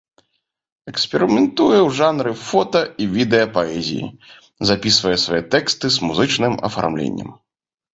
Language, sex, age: Belarusian, male, 30-39